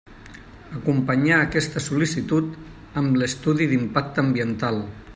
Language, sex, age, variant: Catalan, male, 60-69, Nord-Occidental